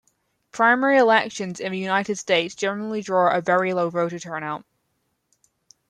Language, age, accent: English, 19-29, England English